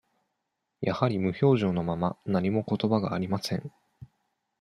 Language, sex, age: Japanese, male, 19-29